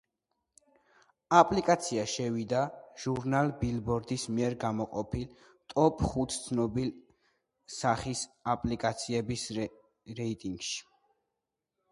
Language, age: Georgian, under 19